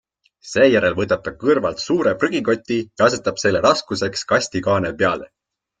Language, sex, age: Estonian, male, 19-29